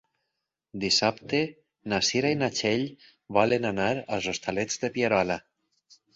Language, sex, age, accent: Catalan, male, 40-49, valencià